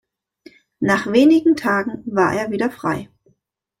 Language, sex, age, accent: German, female, 19-29, Deutschland Deutsch